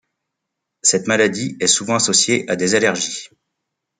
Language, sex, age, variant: French, male, 40-49, Français de métropole